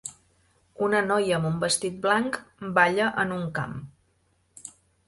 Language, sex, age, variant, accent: Catalan, female, 30-39, Central, nord-oriental; Empordanès